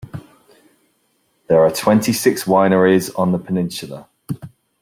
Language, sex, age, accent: English, male, 40-49, England English